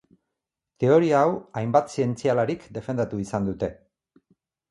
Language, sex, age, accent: Basque, male, 50-59, Mendebalekoa (Araba, Bizkaia, Gipuzkoako mendebaleko herri batzuk)